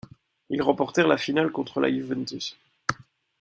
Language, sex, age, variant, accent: French, male, 19-29, Français d'Europe, Français de Belgique